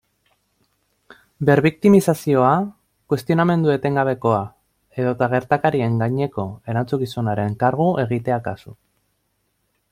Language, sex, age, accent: Basque, male, 19-29, Mendebalekoa (Araba, Bizkaia, Gipuzkoako mendebaleko herri batzuk)